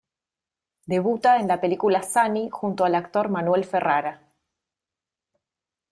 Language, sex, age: Spanish, female, 30-39